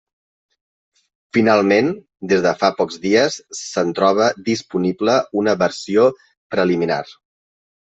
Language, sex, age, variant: Catalan, male, 30-39, Central